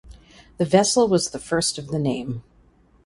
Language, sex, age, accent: English, female, 40-49, United States English